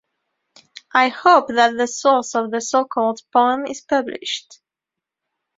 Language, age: English, 19-29